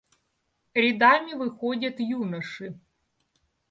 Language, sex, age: Russian, female, 40-49